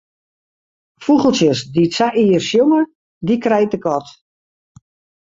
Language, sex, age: Western Frisian, female, 50-59